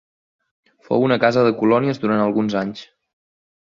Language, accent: Catalan, Oriental